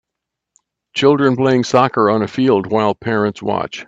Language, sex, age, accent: English, male, 70-79, United States English